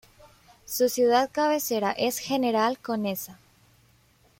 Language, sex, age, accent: Spanish, female, 19-29, América central